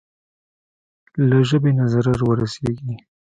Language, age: Pashto, 19-29